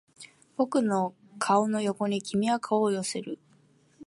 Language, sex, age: Japanese, female, 19-29